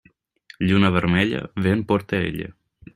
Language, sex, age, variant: Catalan, male, 19-29, Central